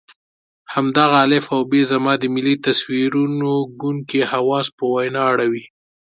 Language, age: Pashto, 19-29